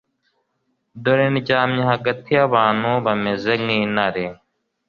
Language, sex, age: Kinyarwanda, male, 19-29